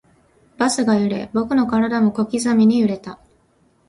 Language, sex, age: Japanese, female, 19-29